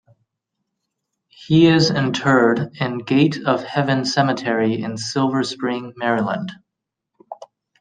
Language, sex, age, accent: English, male, 30-39, United States English